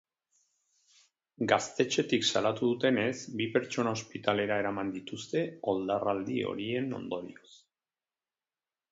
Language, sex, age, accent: Basque, male, 40-49, Erdialdekoa edo Nafarra (Gipuzkoa, Nafarroa)